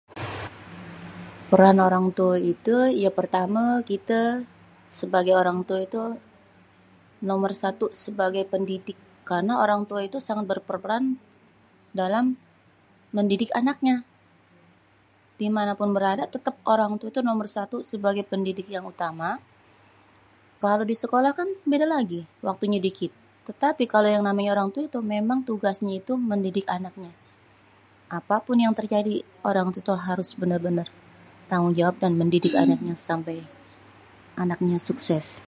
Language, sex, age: Betawi, male, 30-39